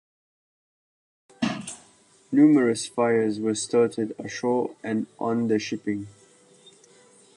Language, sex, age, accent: English, male, 19-29, United States English